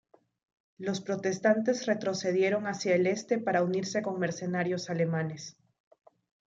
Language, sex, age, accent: Spanish, female, 19-29, Andino-Pacífico: Colombia, Perú, Ecuador, oeste de Bolivia y Venezuela andina